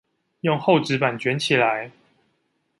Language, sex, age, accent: Chinese, male, 19-29, 出生地：臺北市